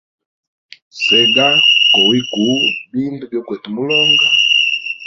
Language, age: Hemba, 40-49